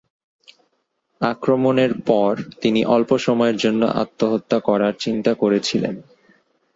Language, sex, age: Bengali, male, 19-29